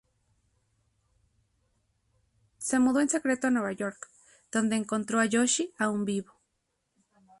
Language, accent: Spanish, México